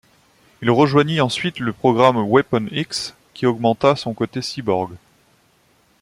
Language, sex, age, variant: French, male, 19-29, Français de métropole